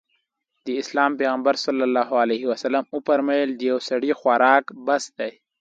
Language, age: Pashto, 19-29